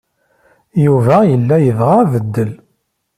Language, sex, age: Kabyle, male, 30-39